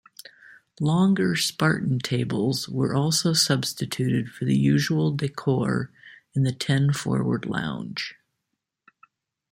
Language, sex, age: English, female, 60-69